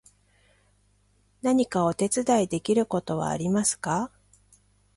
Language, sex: Japanese, female